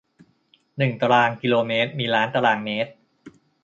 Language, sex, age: Thai, male, 30-39